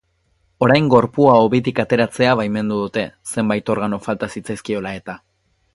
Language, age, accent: Basque, 19-29, Erdialdekoa edo Nafarra (Gipuzkoa, Nafarroa)